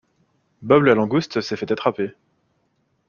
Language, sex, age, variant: French, male, 19-29, Français de métropole